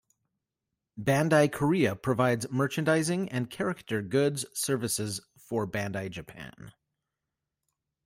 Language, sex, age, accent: English, male, 40-49, United States English